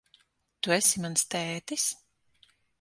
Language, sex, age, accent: Latvian, female, 30-39, Kurzeme